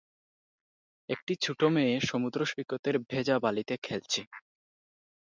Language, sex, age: Bengali, male, under 19